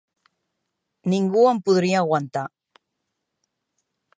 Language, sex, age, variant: Catalan, female, 40-49, Central